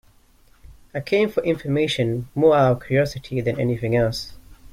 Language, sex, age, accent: English, male, 19-29, England English